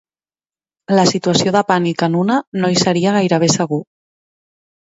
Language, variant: Catalan, Central